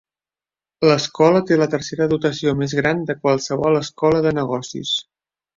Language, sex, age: Catalan, male, 30-39